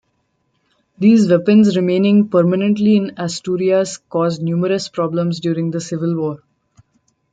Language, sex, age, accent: English, female, 19-29, India and South Asia (India, Pakistan, Sri Lanka)